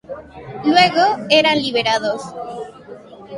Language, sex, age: Spanish, female, 30-39